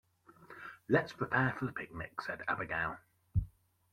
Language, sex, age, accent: English, male, 30-39, England English